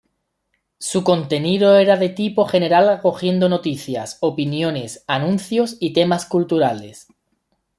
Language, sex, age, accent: Spanish, male, 30-39, España: Sur peninsular (Andalucia, Extremadura, Murcia)